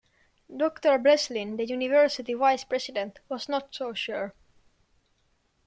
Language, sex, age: English, male, under 19